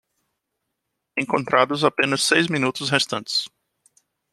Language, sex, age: Portuguese, male, 40-49